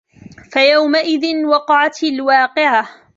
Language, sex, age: Arabic, female, 19-29